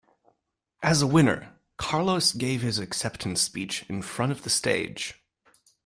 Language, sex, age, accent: English, male, 30-39, United States English